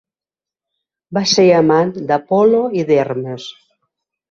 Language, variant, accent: Catalan, Central, central